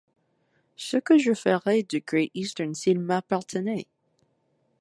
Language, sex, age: French, female, 19-29